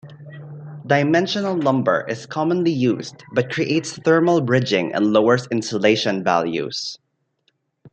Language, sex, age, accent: English, male, 19-29, Filipino